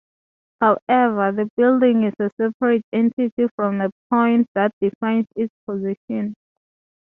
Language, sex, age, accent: English, female, 19-29, Southern African (South Africa, Zimbabwe, Namibia)